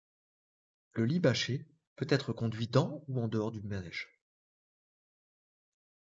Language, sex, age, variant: French, male, 30-39, Français de métropole